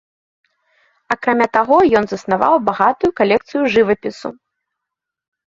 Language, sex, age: Belarusian, female, 19-29